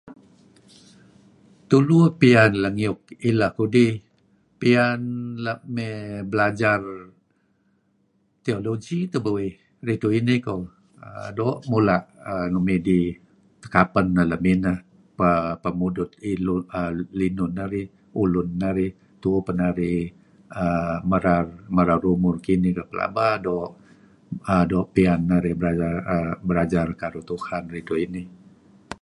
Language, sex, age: Kelabit, male, 70-79